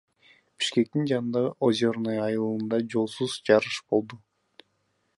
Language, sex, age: Kyrgyz, female, 19-29